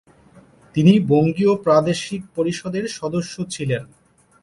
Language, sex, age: Bengali, male, 30-39